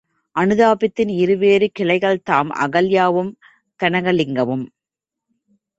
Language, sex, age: Tamil, female, 30-39